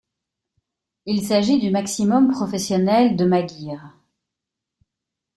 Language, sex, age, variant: French, female, 50-59, Français de métropole